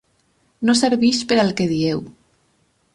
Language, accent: Catalan, valencià meridional